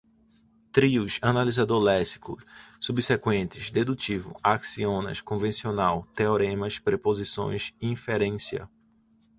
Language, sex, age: Portuguese, male, 19-29